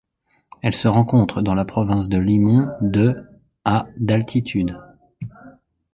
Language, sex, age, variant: French, male, 40-49, Français de métropole